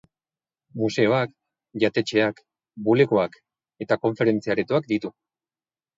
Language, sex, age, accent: Basque, male, 30-39, Erdialdekoa edo Nafarra (Gipuzkoa, Nafarroa)